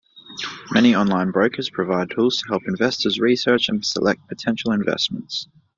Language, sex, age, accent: English, male, 19-29, Australian English